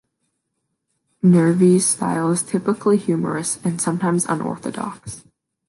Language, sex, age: English, female, under 19